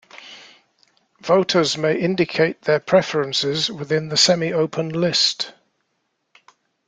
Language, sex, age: English, male, 60-69